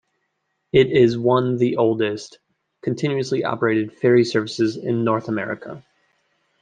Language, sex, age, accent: English, male, 30-39, United States English